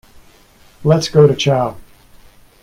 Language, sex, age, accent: English, male, 60-69, Canadian English